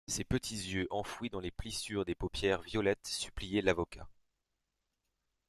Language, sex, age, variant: French, male, under 19, Français de métropole